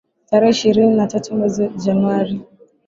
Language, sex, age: Swahili, female, 19-29